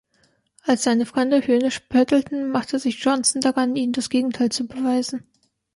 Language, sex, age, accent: German, female, 19-29, Deutschland Deutsch